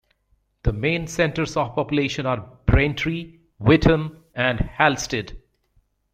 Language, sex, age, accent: English, male, 40-49, United States English